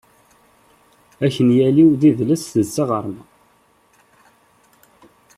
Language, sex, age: Kabyle, male, 30-39